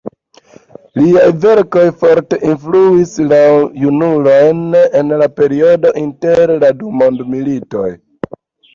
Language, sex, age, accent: Esperanto, male, 30-39, Internacia